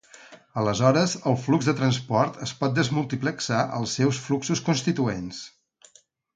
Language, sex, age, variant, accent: Catalan, male, 50-59, Central, central